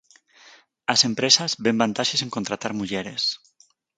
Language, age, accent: Galician, 19-29, Normativo (estándar)